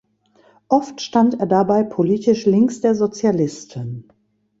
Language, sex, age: German, female, 60-69